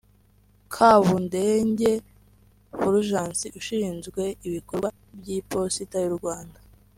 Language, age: Kinyarwanda, 19-29